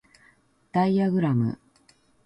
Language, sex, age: Japanese, female, 50-59